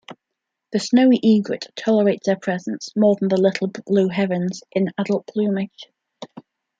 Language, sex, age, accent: English, female, 19-29, England English